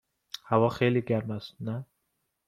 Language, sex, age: Persian, male, 19-29